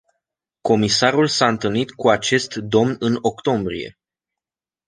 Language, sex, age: Romanian, male, 19-29